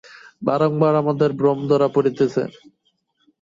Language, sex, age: Bengali, male, 19-29